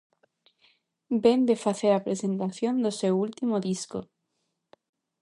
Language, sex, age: Galician, female, 19-29